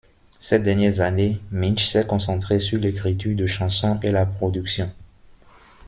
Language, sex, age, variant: French, male, 19-29, Français d'Afrique subsaharienne et des îles africaines